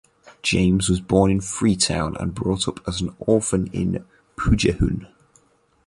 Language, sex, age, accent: English, male, under 19, England English